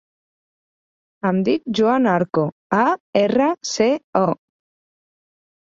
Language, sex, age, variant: Catalan, female, 30-39, Central